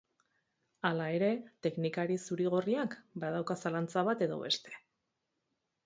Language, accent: Basque, Erdialdekoa edo Nafarra (Gipuzkoa, Nafarroa)